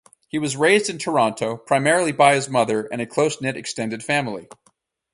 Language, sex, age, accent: English, male, 30-39, United States English